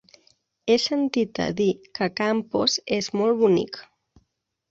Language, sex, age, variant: Catalan, female, 30-39, Central